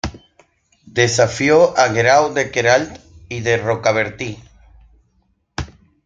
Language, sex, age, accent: Spanish, male, 30-39, Andino-Pacífico: Colombia, Perú, Ecuador, oeste de Bolivia y Venezuela andina